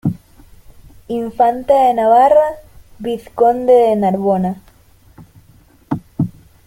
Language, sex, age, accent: Spanish, female, 19-29, Andino-Pacífico: Colombia, Perú, Ecuador, oeste de Bolivia y Venezuela andina